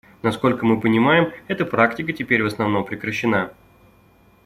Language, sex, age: Russian, male, 30-39